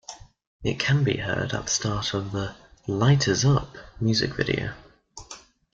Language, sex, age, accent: English, male, under 19, England English